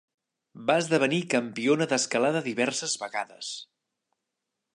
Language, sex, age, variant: Catalan, male, 40-49, Central